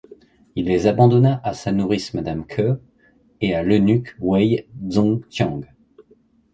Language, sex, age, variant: French, male, 40-49, Français de métropole